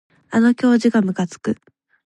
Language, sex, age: Japanese, female, 19-29